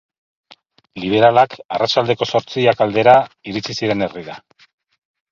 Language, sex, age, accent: Basque, male, 50-59, Erdialdekoa edo Nafarra (Gipuzkoa, Nafarroa)